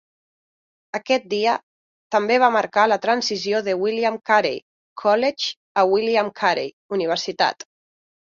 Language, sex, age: Catalan, female, 30-39